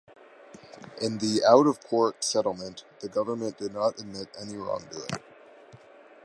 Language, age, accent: English, 19-29, United States English